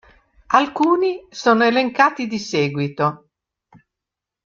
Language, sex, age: Italian, female, 70-79